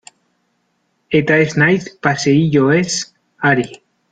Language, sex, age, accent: Basque, male, 30-39, Mendebalekoa (Araba, Bizkaia, Gipuzkoako mendebaleko herri batzuk)